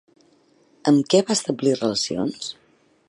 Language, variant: Catalan, Central